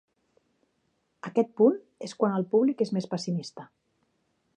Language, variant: Catalan, Central